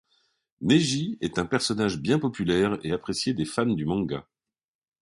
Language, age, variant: French, 50-59, Français de métropole